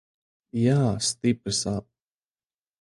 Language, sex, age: Latvian, male, 19-29